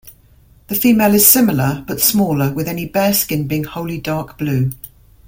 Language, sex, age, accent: English, female, 50-59, England English